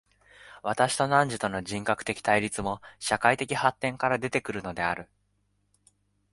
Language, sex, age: Japanese, male, 19-29